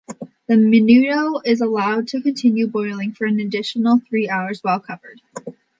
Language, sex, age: English, female, under 19